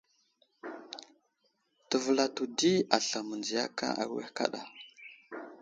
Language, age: Wuzlam, 19-29